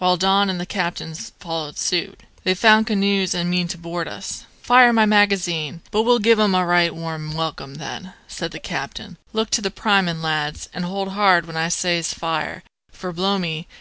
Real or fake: real